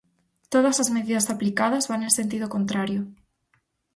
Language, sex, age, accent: Galician, female, 19-29, Normativo (estándar)